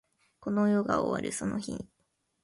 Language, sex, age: Japanese, female, 19-29